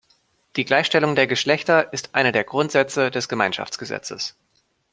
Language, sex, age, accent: German, male, 30-39, Deutschland Deutsch